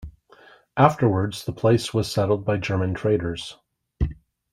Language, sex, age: English, male, 40-49